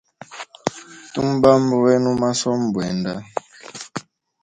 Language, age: Hemba, 19-29